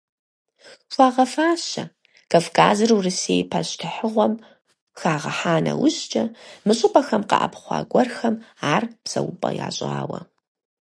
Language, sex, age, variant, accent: Kabardian, female, 30-39, Адыгэбзэ (Къэбэрдей, Кирил, псоми зэдай), Джылэхъстэней (Gilahsteney)